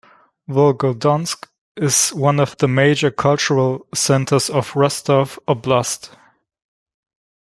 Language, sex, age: English, male, 19-29